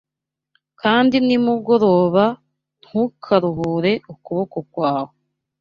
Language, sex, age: Kinyarwanda, female, 19-29